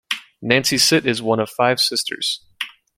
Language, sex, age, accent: English, male, 19-29, United States English